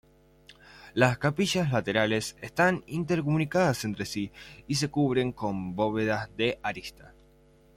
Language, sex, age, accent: Spanish, male, under 19, Rioplatense: Argentina, Uruguay, este de Bolivia, Paraguay